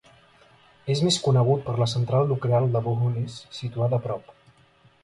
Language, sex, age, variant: Catalan, male, 19-29, Central